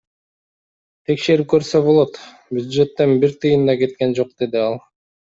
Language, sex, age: Kyrgyz, male, 40-49